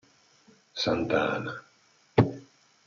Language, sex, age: Italian, male, 50-59